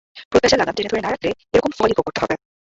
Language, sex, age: Bengali, female, 19-29